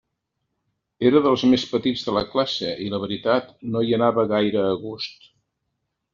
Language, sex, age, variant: Catalan, male, 70-79, Central